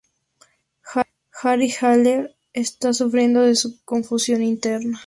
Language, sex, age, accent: Spanish, female, 19-29, México